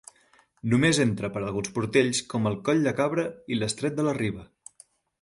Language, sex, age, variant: Catalan, male, 30-39, Central